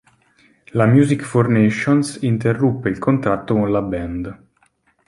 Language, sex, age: Italian, male, 19-29